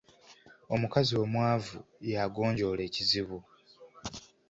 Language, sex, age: Ganda, male, 19-29